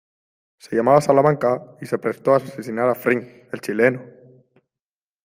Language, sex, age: Spanish, male, 19-29